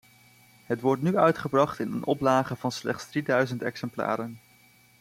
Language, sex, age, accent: Dutch, male, 19-29, Nederlands Nederlands